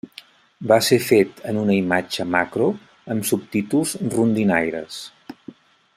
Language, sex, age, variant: Catalan, male, 50-59, Central